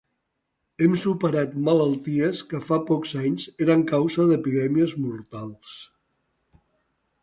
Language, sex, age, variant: Catalan, male, 60-69, Central